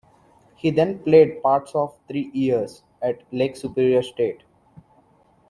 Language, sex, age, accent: English, male, 19-29, India and South Asia (India, Pakistan, Sri Lanka)